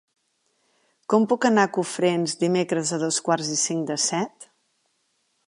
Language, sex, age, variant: Catalan, female, 40-49, Central